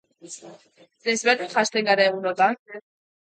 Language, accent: Basque, Mendebalekoa (Araba, Bizkaia, Gipuzkoako mendebaleko herri batzuk)